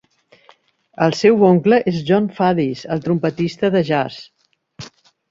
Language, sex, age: Catalan, female, 60-69